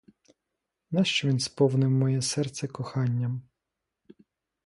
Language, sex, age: Ukrainian, male, 30-39